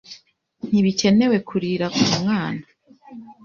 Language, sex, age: Kinyarwanda, female, 19-29